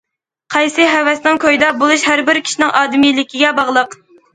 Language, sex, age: Uyghur, female, under 19